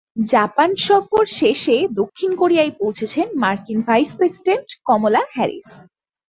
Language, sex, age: Bengali, female, 19-29